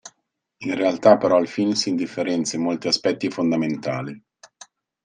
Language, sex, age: Italian, male, 40-49